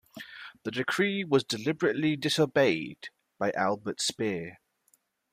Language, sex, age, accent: English, male, 30-39, England English